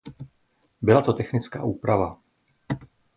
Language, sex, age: Czech, male, 50-59